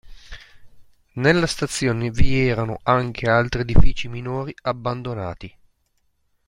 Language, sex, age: Italian, male, 40-49